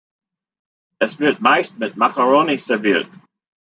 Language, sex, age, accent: German, male, 50-59, Amerikanisches Deutsch